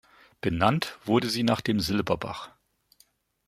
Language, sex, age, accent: German, male, 50-59, Deutschland Deutsch